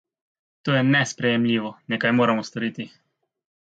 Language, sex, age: Slovenian, male, 19-29